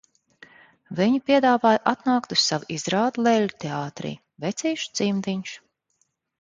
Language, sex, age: Latvian, female, 40-49